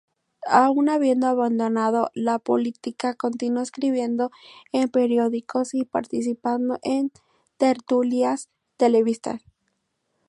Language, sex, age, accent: Spanish, female, under 19, México